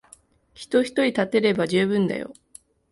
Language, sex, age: Japanese, female, 19-29